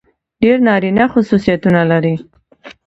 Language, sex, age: Pashto, female, 19-29